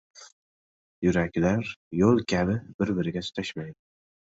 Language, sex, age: Uzbek, male, 19-29